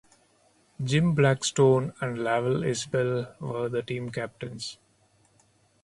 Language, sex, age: English, male, 40-49